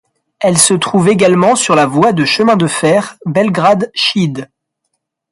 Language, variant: French, Français de métropole